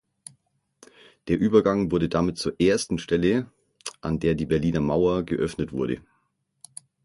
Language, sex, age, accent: German, male, 40-49, Deutschland Deutsch; Österreichisches Deutsch